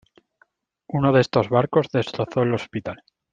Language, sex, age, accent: Spanish, male, 30-39, España: Sur peninsular (Andalucia, Extremadura, Murcia)